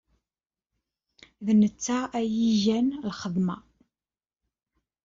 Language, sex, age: Kabyle, female, 30-39